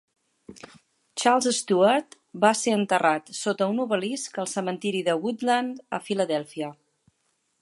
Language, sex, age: Catalan, female, 40-49